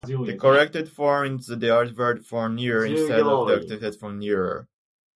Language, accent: English, United States English